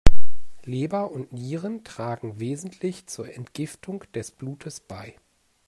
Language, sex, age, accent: German, male, 40-49, Deutschland Deutsch